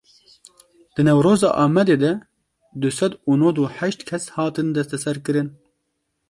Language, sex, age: Kurdish, male, 19-29